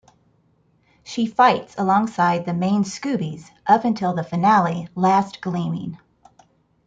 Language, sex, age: English, female, 50-59